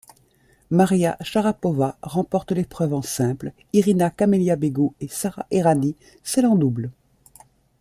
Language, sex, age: French, female, 50-59